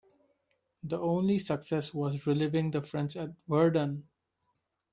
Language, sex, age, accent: English, male, 19-29, India and South Asia (India, Pakistan, Sri Lanka)